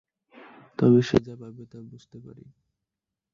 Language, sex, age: Bengali, male, under 19